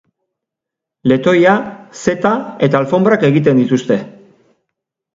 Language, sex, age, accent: Basque, male, 40-49, Erdialdekoa edo Nafarra (Gipuzkoa, Nafarroa)